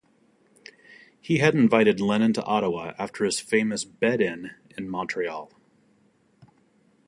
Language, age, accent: English, 40-49, United States English